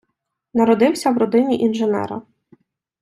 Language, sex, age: Ukrainian, female, 19-29